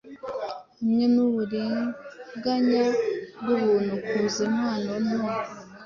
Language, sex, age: Kinyarwanda, female, 19-29